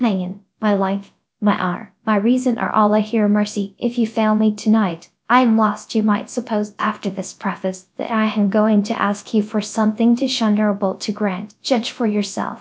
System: TTS, GradTTS